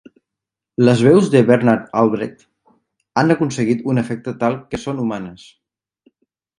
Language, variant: Catalan, Central